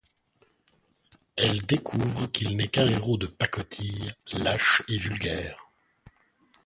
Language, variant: French, Français de métropole